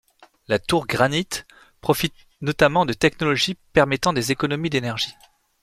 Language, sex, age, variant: French, male, 30-39, Français de métropole